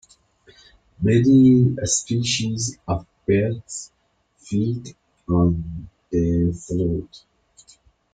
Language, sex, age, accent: English, male, 30-39, United States English